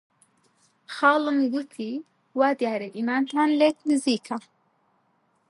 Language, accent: Central Kurdish, سۆرانی